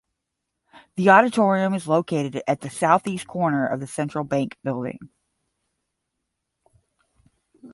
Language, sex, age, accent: English, female, 40-49, United States English; Midwestern